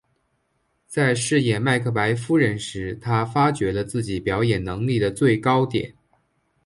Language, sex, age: Chinese, male, 19-29